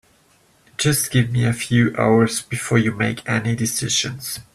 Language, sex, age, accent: English, male, 30-39, England English